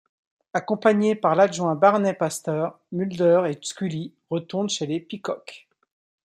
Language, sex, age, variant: French, male, 50-59, Français de métropole